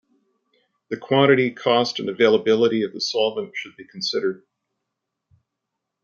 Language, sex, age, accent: English, male, 40-49, Canadian English